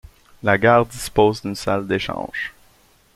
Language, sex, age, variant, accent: French, male, 30-39, Français d'Amérique du Nord, Français du Canada